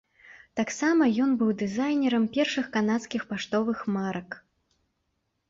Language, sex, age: Belarusian, female, 19-29